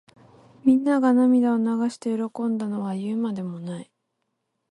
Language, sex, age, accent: Japanese, female, 19-29, 関西弁